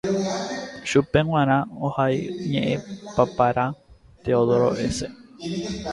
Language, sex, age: Guarani, male, 19-29